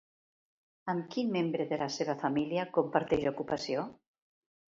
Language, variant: Catalan, Septentrional